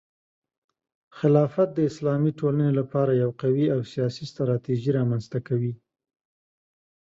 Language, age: Pashto, 30-39